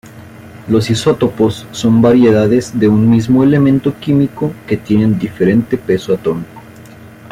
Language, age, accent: Spanish, 50-59, México